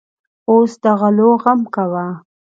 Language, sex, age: Pashto, female, 19-29